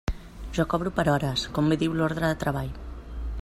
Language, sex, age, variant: Catalan, female, 40-49, Central